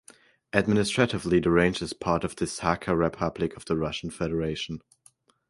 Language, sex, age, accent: English, male, under 19, German Accent